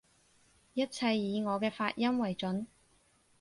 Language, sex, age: Cantonese, female, 19-29